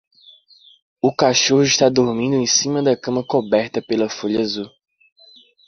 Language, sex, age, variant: Portuguese, male, under 19, Portuguese (Brasil)